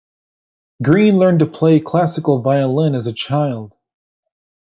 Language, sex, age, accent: English, male, 19-29, United States English